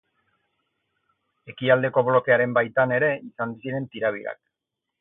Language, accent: Basque, Erdialdekoa edo Nafarra (Gipuzkoa, Nafarroa)